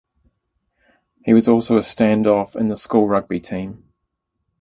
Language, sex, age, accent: English, male, 30-39, New Zealand English